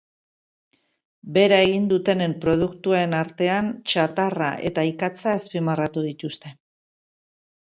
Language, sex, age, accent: Basque, female, 60-69, Mendebalekoa (Araba, Bizkaia, Gipuzkoako mendebaleko herri batzuk)